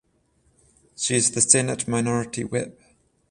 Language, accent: English, United States English; Australian English; England English; New Zealand English; Welsh English